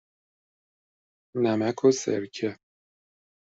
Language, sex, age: Persian, male, 30-39